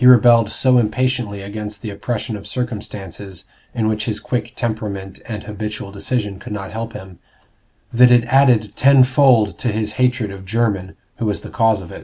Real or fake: real